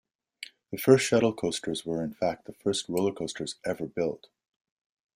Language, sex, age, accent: English, male, 40-49, Canadian English